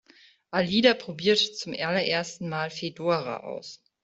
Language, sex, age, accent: German, female, 30-39, Deutschland Deutsch